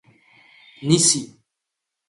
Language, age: Pashto, 30-39